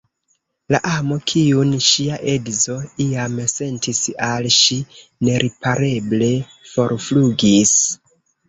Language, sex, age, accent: Esperanto, male, 19-29, Internacia